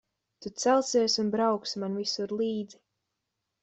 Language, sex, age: Latvian, female, under 19